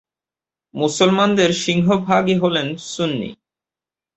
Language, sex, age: Bengali, male, under 19